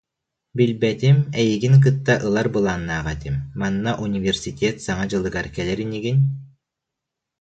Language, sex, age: Yakut, male, 19-29